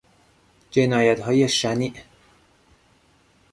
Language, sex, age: Persian, male, 19-29